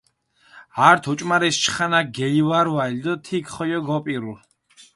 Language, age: Mingrelian, 19-29